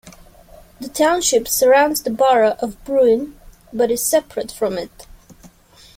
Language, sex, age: English, female, 19-29